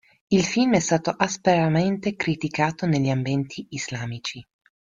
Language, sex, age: Italian, female, 30-39